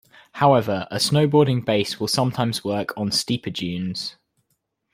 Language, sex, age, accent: English, male, 19-29, England English